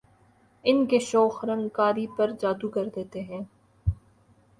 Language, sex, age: Urdu, female, 19-29